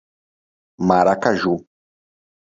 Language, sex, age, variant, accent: Portuguese, male, 50-59, Portuguese (Brasil), Paulista